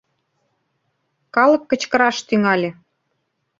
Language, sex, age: Mari, female, 40-49